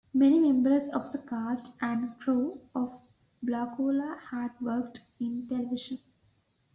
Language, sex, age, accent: English, female, 19-29, England English